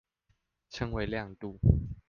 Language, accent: Chinese, 出生地：桃園市